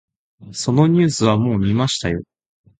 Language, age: Japanese, 19-29